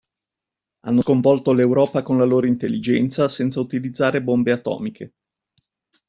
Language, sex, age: Italian, male, 50-59